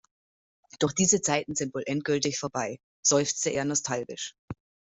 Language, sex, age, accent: German, female, 30-39, Deutschland Deutsch